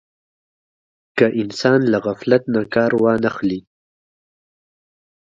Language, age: Pashto, 19-29